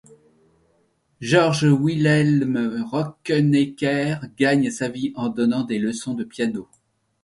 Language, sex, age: French, male, 60-69